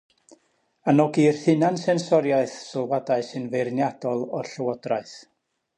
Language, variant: Welsh, North-Western Welsh